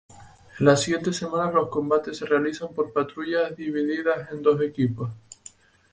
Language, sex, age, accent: Spanish, male, 19-29, España: Islas Canarias